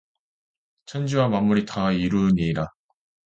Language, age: Korean, 30-39